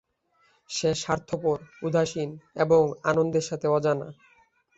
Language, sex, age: Bengali, male, under 19